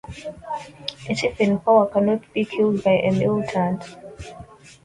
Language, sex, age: English, female, 19-29